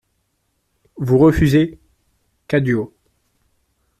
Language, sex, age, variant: French, male, 19-29, Français de métropole